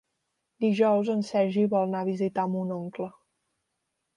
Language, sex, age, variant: Catalan, female, 19-29, Central